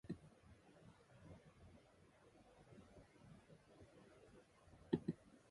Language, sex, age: English, female, 19-29